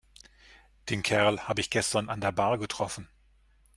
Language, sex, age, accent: German, male, 40-49, Deutschland Deutsch